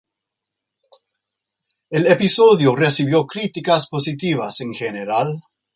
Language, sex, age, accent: Spanish, male, 50-59, América central